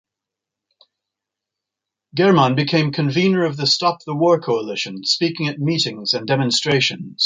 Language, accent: English, England English